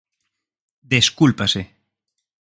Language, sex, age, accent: Galician, male, 19-29, Oriental (común en zona oriental); Normativo (estándar)